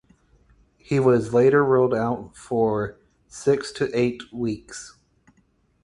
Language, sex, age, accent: English, male, 30-39, United States English